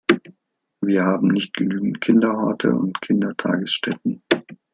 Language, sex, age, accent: German, male, 40-49, Deutschland Deutsch